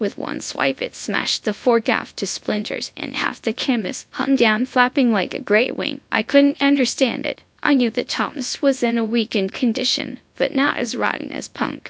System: TTS, GradTTS